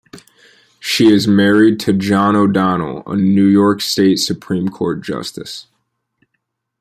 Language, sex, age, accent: English, male, 19-29, United States English